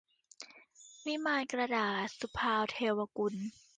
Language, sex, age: Thai, female, 19-29